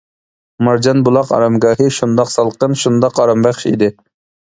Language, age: Uyghur, 19-29